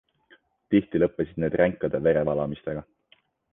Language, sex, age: Estonian, male, 19-29